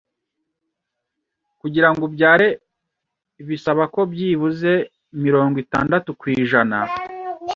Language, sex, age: Kinyarwanda, male, 30-39